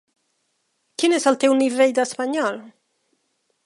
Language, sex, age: Catalan, female, 50-59